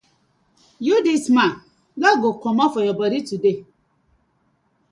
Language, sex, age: Nigerian Pidgin, female, 40-49